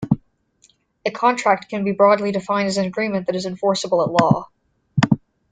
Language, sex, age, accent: English, female, under 19, United States English